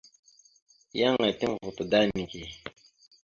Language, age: Mada (Cameroon), 19-29